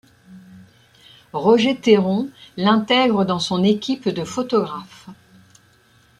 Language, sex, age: French, female, 60-69